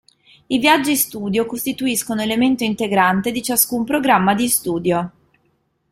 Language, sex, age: Italian, female, 30-39